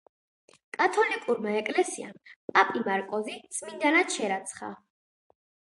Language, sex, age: Georgian, female, under 19